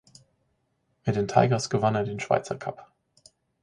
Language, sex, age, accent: German, male, 40-49, Deutschland Deutsch